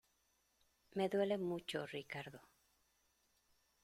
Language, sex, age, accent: Spanish, female, 40-49, México